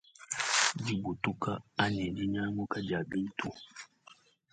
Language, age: Luba-Lulua, 19-29